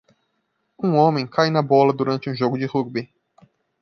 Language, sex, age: Portuguese, male, 30-39